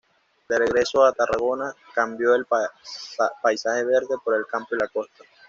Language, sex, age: Spanish, male, 19-29